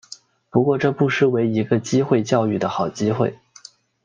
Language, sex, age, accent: Chinese, male, 19-29, 出生地：广东省